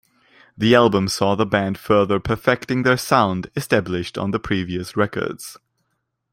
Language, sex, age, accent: English, male, 19-29, United States English